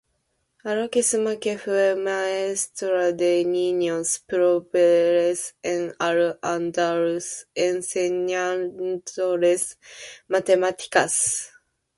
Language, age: Spanish, 19-29